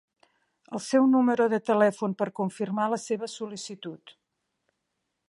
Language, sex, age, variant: Catalan, female, 50-59, Nord-Occidental